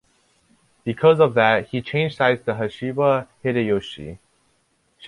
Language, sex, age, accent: English, male, under 19, United States English